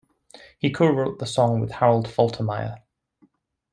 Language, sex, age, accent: English, male, 19-29, England English